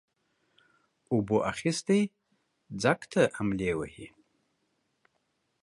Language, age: Pashto, 50-59